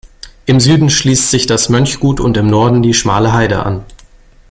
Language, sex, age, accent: German, male, 40-49, Deutschland Deutsch